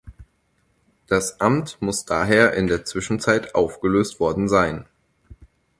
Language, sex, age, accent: German, male, 19-29, Deutschland Deutsch